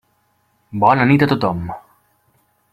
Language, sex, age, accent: Catalan, male, 19-29, valencià